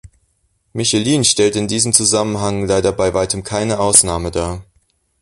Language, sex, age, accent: German, male, 19-29, Deutschland Deutsch